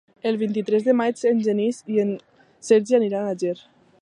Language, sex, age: Catalan, female, under 19